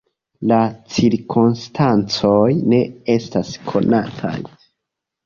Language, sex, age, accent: Esperanto, male, 19-29, Internacia